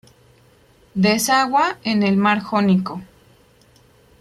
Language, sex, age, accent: Spanish, female, 19-29, México